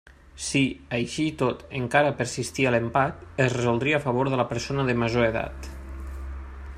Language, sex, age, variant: Catalan, male, 19-29, Nord-Occidental